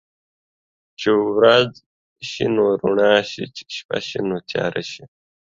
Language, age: Pashto, under 19